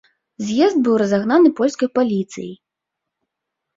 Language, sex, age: Belarusian, female, 30-39